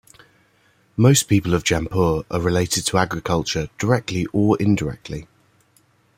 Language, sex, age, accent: English, male, 19-29, England English